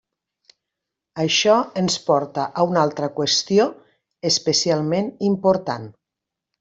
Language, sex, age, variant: Catalan, female, 50-59, Nord-Occidental